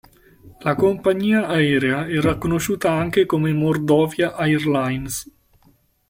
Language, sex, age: Italian, male, 19-29